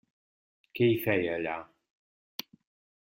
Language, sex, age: Catalan, male, 60-69